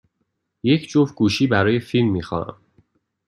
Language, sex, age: Persian, male, 19-29